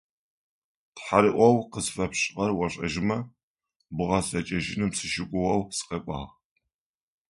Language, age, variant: Adyghe, 50-59, Адыгабзэ (Кирил, пстэумэ зэдыряе)